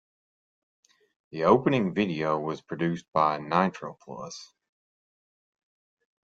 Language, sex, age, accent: English, male, 30-39, United States English